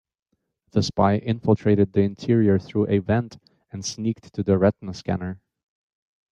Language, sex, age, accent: English, male, 30-39, United States English